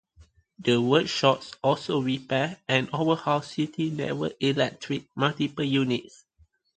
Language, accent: English, Malaysian English